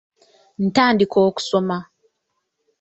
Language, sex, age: Ganda, female, 19-29